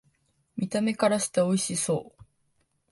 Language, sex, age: Japanese, female, under 19